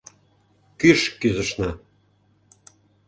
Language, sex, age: Mari, male, 50-59